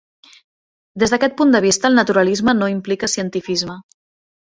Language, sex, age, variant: Catalan, female, 30-39, Central